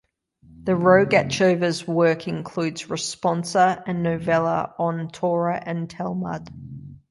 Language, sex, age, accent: English, female, 40-49, Australian English